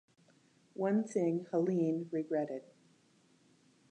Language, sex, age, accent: English, female, 60-69, United States English